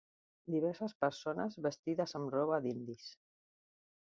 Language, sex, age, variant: Catalan, female, 50-59, Central